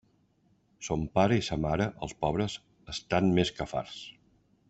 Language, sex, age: Catalan, male, 50-59